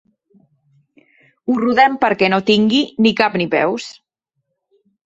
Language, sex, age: Catalan, female, 30-39